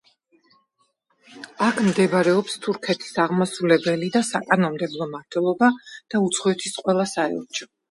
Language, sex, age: Georgian, female, 50-59